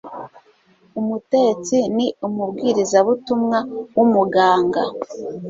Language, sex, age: Kinyarwanda, female, 30-39